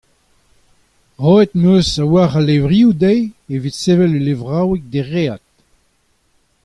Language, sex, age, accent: Breton, male, 60-69, Kerneveg